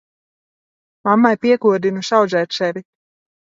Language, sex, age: Latvian, female, 30-39